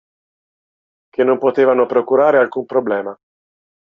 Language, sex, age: Italian, male, 40-49